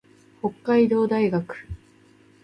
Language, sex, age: Japanese, female, 30-39